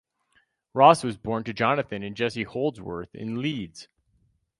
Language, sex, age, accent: English, male, 50-59, United States English